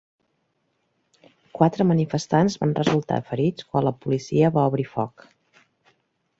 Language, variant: Catalan, Central